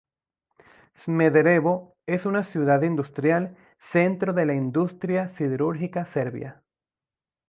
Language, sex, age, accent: Spanish, male, 30-39, Caribe: Cuba, Venezuela, Puerto Rico, República Dominicana, Panamá, Colombia caribeña, México caribeño, Costa del golfo de México